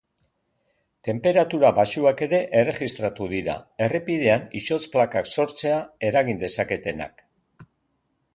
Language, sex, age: Basque, male, 60-69